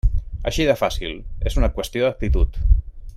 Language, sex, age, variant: Catalan, male, 40-49, Central